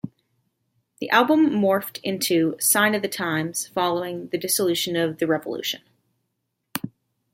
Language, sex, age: English, female, 19-29